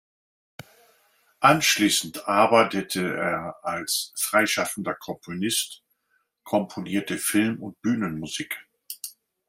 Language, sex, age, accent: German, male, 60-69, Deutschland Deutsch